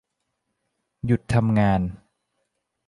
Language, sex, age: Thai, male, 19-29